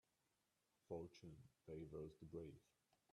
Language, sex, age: English, male, 19-29